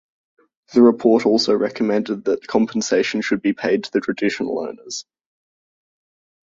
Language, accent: English, Australian English